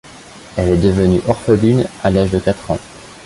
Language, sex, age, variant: French, male, 30-39, Français de métropole